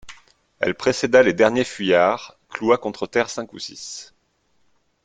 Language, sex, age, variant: French, male, 30-39, Français de métropole